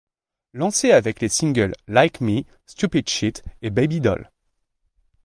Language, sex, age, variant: French, male, 30-39, Français de métropole